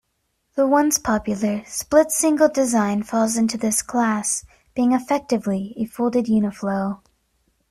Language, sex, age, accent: English, female, 19-29, United States English